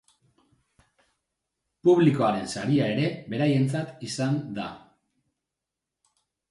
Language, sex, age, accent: Basque, male, 30-39, Mendebalekoa (Araba, Bizkaia, Gipuzkoako mendebaleko herri batzuk)